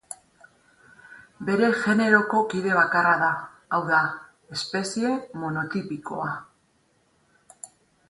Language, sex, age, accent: Basque, female, 50-59, Erdialdekoa edo Nafarra (Gipuzkoa, Nafarroa)